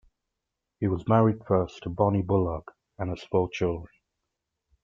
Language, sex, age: English, male, 30-39